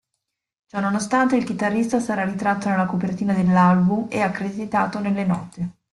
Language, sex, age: Italian, female, 40-49